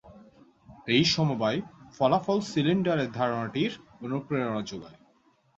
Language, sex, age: Bengali, male, 19-29